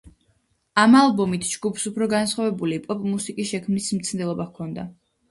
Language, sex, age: Georgian, female, under 19